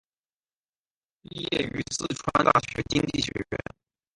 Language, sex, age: Chinese, male, 19-29